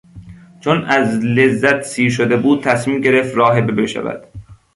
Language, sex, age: Persian, male, under 19